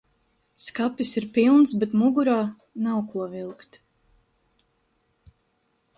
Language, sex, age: Latvian, female, 19-29